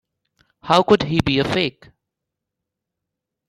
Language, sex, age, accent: English, male, under 19, India and South Asia (India, Pakistan, Sri Lanka)